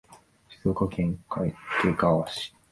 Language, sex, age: Japanese, male, 19-29